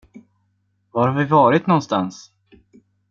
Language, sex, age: Swedish, male, 19-29